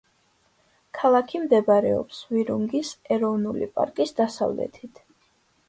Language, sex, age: Georgian, female, under 19